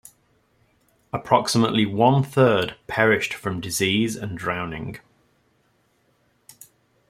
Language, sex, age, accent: English, male, 30-39, England English